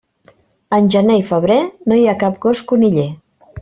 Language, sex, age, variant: Catalan, female, 30-39, Central